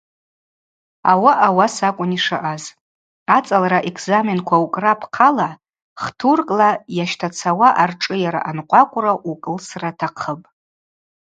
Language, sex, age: Abaza, female, 40-49